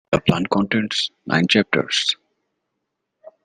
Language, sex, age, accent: English, male, 19-29, United States English